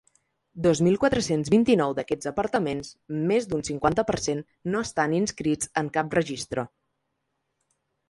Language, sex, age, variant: Catalan, female, 19-29, Central